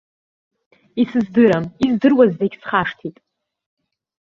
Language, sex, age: Abkhazian, female, under 19